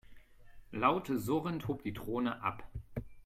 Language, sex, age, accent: German, male, 30-39, Deutschland Deutsch